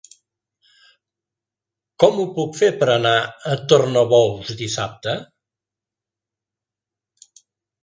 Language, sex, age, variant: Catalan, male, 60-69, Central